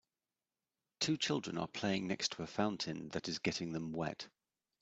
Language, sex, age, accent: English, male, 50-59, England English